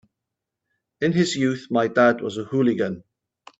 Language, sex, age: English, male, 40-49